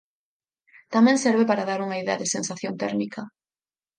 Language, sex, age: Galician, female, 19-29